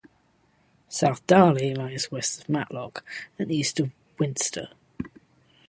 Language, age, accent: English, 19-29, England English